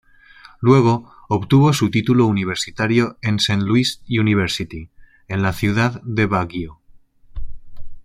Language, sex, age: Spanish, male, 40-49